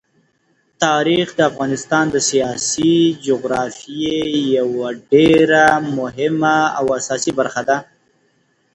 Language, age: Pashto, 19-29